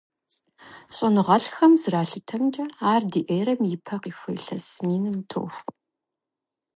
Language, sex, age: Kabardian, female, 40-49